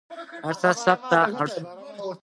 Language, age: Pashto, 19-29